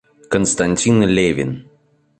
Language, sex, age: Russian, male, 19-29